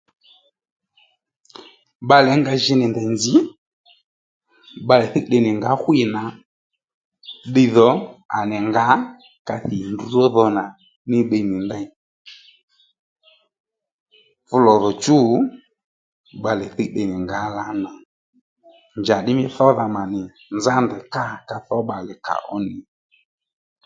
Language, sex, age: Lendu, male, 30-39